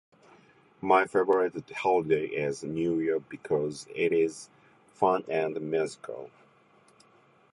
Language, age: English, 50-59